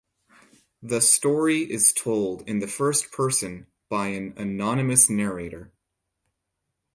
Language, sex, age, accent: English, male, 19-29, United States English